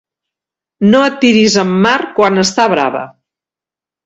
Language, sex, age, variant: Catalan, female, 50-59, Central